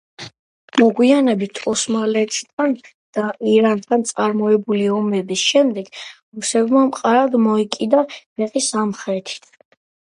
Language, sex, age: Georgian, female, 30-39